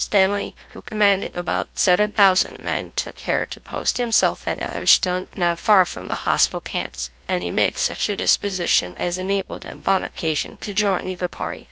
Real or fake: fake